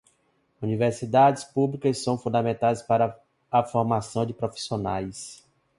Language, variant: Portuguese, Portuguese (Brasil)